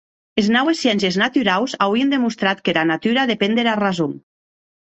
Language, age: Occitan, 50-59